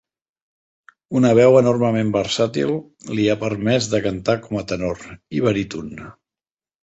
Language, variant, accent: Catalan, Central, central